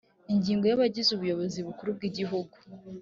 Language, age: Kinyarwanda, 19-29